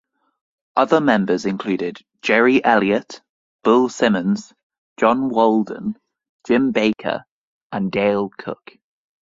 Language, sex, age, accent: English, male, 19-29, England English